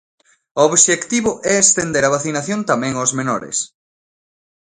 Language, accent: Galician, Normativo (estándar)